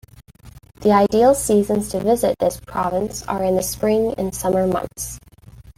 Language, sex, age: English, female, 19-29